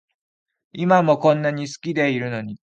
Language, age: Japanese, 19-29